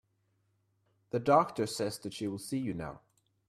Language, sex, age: English, male, 19-29